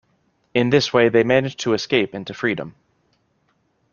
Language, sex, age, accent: English, male, 19-29, United States English